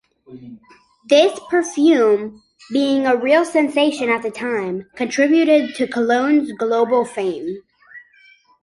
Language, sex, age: English, male, 19-29